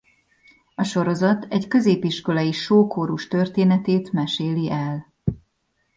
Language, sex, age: Hungarian, female, 40-49